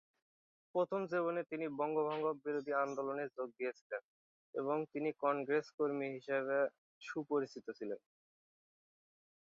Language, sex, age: Bengali, male, 19-29